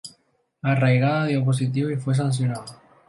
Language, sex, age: Spanish, male, 19-29